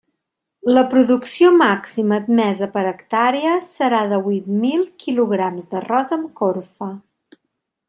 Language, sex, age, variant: Catalan, female, 40-49, Central